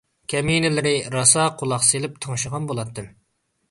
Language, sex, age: Uyghur, male, 19-29